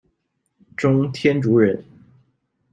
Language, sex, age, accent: Chinese, male, 19-29, 出生地：吉林省